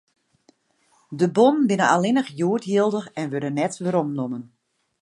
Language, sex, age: Western Frisian, female, 40-49